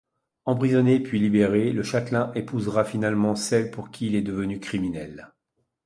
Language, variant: French, Français de métropole